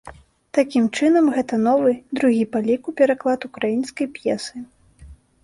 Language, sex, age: Belarusian, female, 19-29